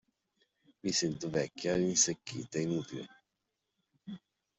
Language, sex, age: Italian, male, 50-59